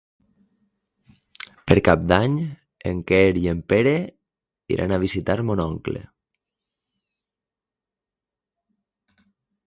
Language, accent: Catalan, valencià